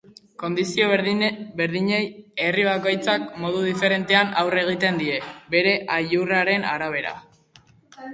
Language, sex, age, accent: Basque, female, 90+, Erdialdekoa edo Nafarra (Gipuzkoa, Nafarroa)